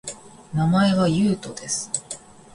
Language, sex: Japanese, female